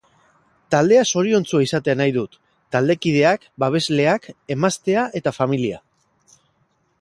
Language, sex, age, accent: Basque, male, 30-39, Mendebalekoa (Araba, Bizkaia, Gipuzkoako mendebaleko herri batzuk)